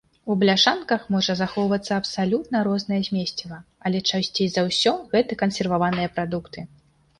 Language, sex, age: Belarusian, female, 30-39